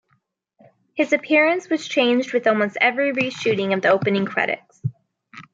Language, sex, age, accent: English, female, 30-39, United States English